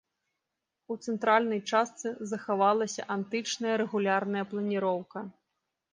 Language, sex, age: Belarusian, female, 19-29